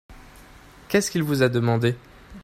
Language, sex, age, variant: French, male, 19-29, Français de métropole